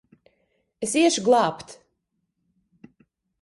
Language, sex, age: Latvian, female, 30-39